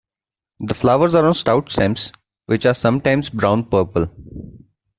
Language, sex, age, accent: English, male, 19-29, India and South Asia (India, Pakistan, Sri Lanka)